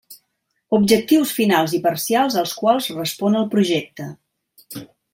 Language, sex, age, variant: Catalan, female, 60-69, Central